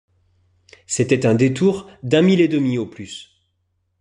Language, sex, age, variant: French, male, 40-49, Français de métropole